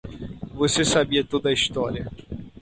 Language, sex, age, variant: Portuguese, male, 19-29, Portuguese (Brasil)